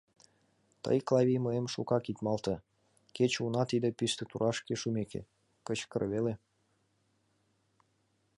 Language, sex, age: Mari, male, 19-29